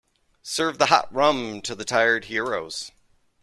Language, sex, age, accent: English, male, 30-39, United States English